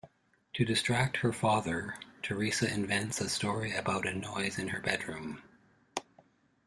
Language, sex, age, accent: English, male, 50-59, Canadian English